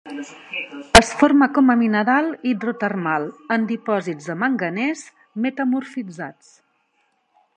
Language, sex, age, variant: Catalan, female, 50-59, Central